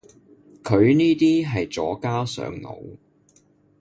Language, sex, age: Cantonese, male, 19-29